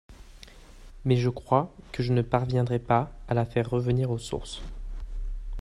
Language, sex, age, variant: French, male, 19-29, Français de métropole